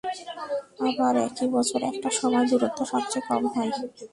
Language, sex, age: Bengali, female, 19-29